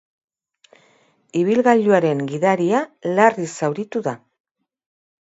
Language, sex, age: Basque, female, 50-59